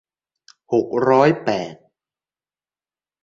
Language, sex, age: Thai, male, 19-29